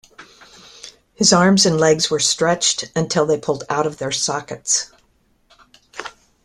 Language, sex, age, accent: English, female, 70-79, United States English